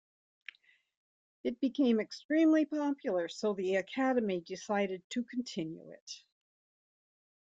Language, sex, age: English, female, 70-79